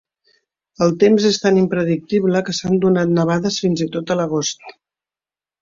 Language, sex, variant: Catalan, female, Central